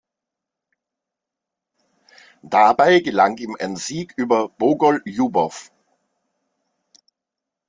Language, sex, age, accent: German, male, 40-49, Österreichisches Deutsch